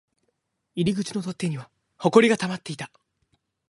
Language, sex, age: Japanese, male, 19-29